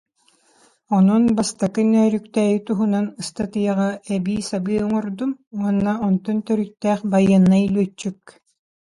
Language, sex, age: Yakut, female, 50-59